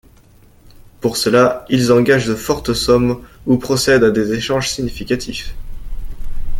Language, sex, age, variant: French, male, under 19, Français de métropole